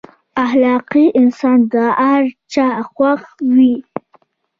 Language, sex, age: Pashto, female, under 19